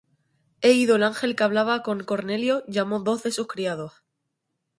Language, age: Spanish, 19-29